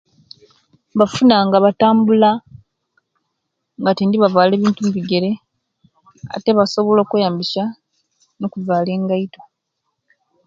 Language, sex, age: Kenyi, female, 19-29